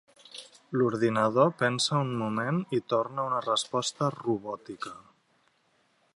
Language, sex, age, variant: Catalan, male, 40-49, Central